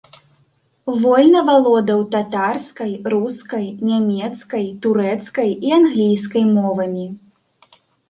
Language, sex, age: Belarusian, female, 19-29